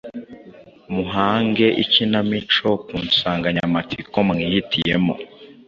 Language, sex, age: Kinyarwanda, male, under 19